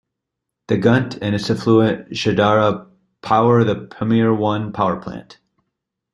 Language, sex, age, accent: English, male, 30-39, United States English